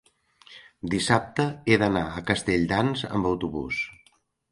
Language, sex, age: Catalan, male, 60-69